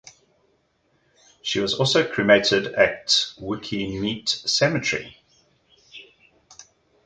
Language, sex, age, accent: English, male, 40-49, Southern African (South Africa, Zimbabwe, Namibia)